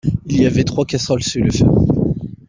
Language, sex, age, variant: French, male, 30-39, Français de métropole